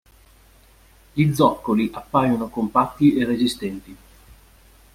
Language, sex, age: Italian, male, 40-49